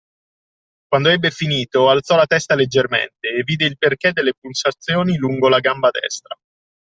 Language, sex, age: Italian, male, 30-39